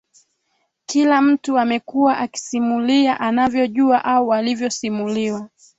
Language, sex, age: Swahili, female, 19-29